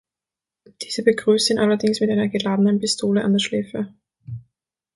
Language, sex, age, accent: German, female, 19-29, Österreichisches Deutsch